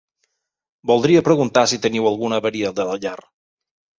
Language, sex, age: Catalan, male, 50-59